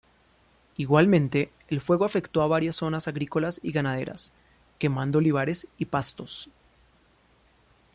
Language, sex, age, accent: Spanish, male, 30-39, Andino-Pacífico: Colombia, Perú, Ecuador, oeste de Bolivia y Venezuela andina